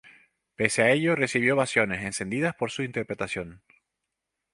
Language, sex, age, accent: Spanish, male, 50-59, España: Islas Canarias